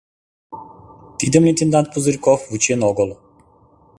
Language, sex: Mari, male